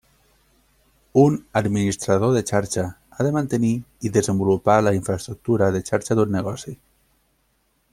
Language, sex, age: Catalan, male, 19-29